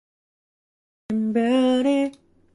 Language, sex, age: English, male, 19-29